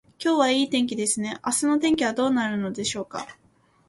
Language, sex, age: Japanese, female, 19-29